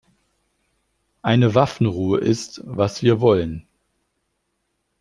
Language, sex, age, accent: German, male, 40-49, Deutschland Deutsch